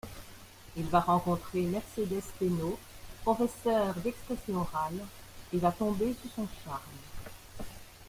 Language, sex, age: French, female, 60-69